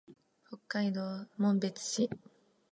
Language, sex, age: Japanese, female, 19-29